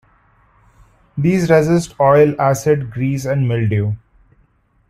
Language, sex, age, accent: English, male, 30-39, India and South Asia (India, Pakistan, Sri Lanka)